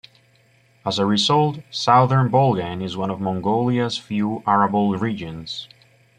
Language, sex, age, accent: English, male, 19-29, United States English